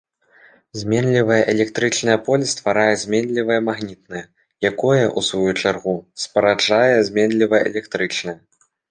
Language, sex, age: Belarusian, male, 19-29